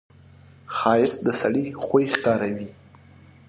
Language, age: Pashto, 30-39